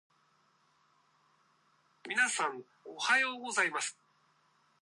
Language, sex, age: Japanese, female, 19-29